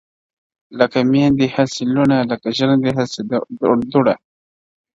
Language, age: Pashto, 19-29